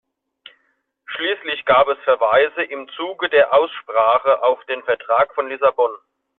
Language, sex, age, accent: German, male, 30-39, Deutschland Deutsch